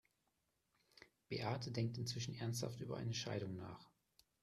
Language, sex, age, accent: German, male, 40-49, Deutschland Deutsch